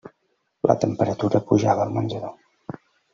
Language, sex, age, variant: Catalan, male, 30-39, Central